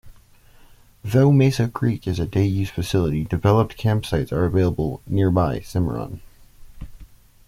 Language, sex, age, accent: English, male, 30-39, United States English